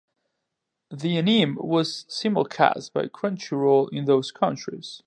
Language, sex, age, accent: English, male, 19-29, United States English